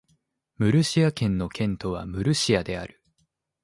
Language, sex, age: Japanese, male, 19-29